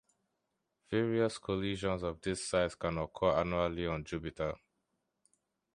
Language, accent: English, Southern African (South Africa, Zimbabwe, Namibia)